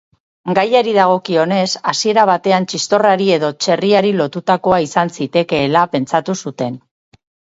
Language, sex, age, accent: Basque, female, 50-59, Erdialdekoa edo Nafarra (Gipuzkoa, Nafarroa)